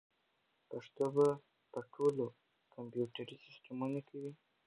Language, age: Pashto, under 19